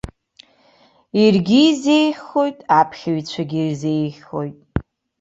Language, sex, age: Abkhazian, female, 30-39